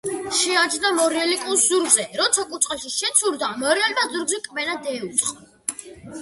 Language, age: Georgian, under 19